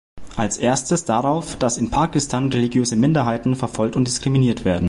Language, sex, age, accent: German, male, 19-29, Deutschland Deutsch